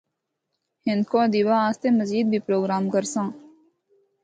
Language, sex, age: Northern Hindko, female, 19-29